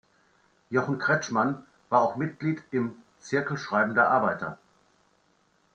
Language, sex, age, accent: German, male, 50-59, Deutschland Deutsch